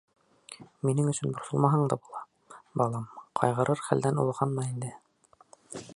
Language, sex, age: Bashkir, male, 30-39